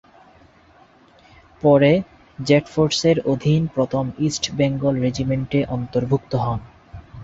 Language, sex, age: Bengali, male, 19-29